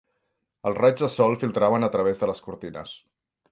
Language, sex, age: Catalan, male, 40-49